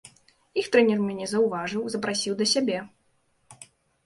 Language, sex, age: Belarusian, female, 19-29